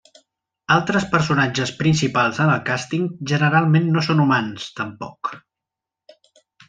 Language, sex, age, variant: Catalan, male, 40-49, Central